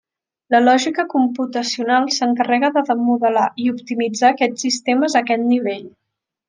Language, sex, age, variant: Catalan, female, under 19, Central